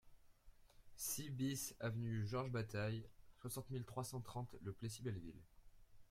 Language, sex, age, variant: French, male, 19-29, Français de métropole